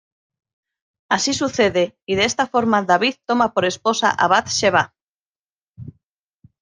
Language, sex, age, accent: Spanish, female, 40-49, España: Norte peninsular (Asturias, Castilla y León, Cantabria, País Vasco, Navarra, Aragón, La Rioja, Guadalajara, Cuenca)